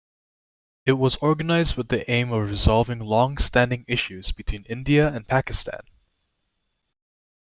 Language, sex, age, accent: English, male, 19-29, United States English